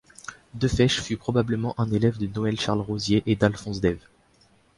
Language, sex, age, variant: French, male, under 19, Français de métropole